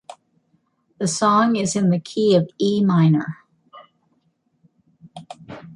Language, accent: English, United States English